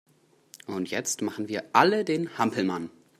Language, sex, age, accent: German, male, under 19, Deutschland Deutsch